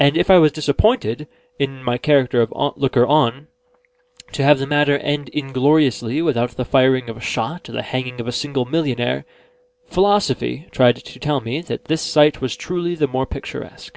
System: none